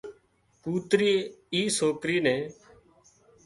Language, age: Wadiyara Koli, 19-29